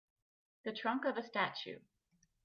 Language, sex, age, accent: English, female, 30-39, Canadian English